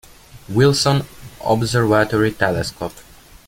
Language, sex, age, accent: English, male, 19-29, United States English